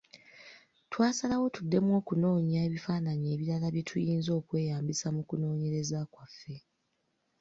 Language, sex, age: Ganda, female, 19-29